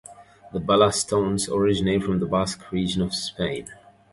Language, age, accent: English, 19-29, England English